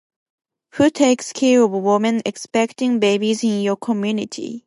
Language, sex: English, female